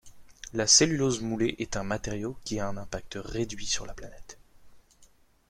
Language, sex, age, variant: French, male, 19-29, Français de métropole